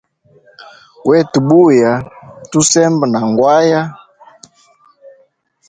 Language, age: Hemba, 19-29